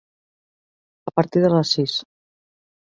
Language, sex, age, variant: Catalan, female, 40-49, Central